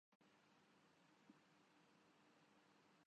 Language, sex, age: Urdu, male, 19-29